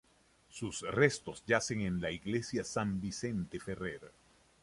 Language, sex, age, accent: Spanish, male, 60-69, Caribe: Cuba, Venezuela, Puerto Rico, República Dominicana, Panamá, Colombia caribeña, México caribeño, Costa del golfo de México